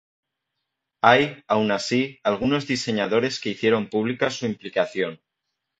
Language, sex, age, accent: Spanish, male, 19-29, España: Centro-Sur peninsular (Madrid, Toledo, Castilla-La Mancha)